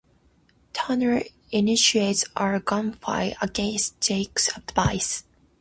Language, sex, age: English, female, 19-29